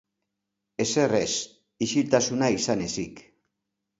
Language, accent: Basque, Mendebalekoa (Araba, Bizkaia, Gipuzkoako mendebaleko herri batzuk)